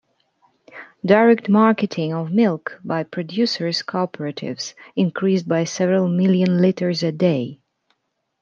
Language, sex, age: English, female, 30-39